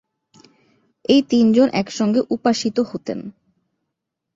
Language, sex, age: Bengali, female, 19-29